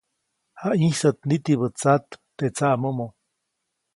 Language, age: Copainalá Zoque, 40-49